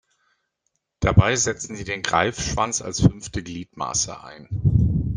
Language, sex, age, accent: German, male, 50-59, Deutschland Deutsch